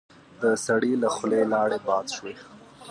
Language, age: Pashto, 19-29